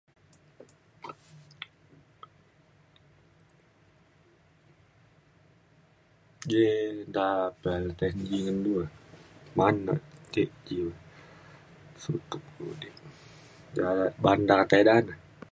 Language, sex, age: Mainstream Kenyah, female, 19-29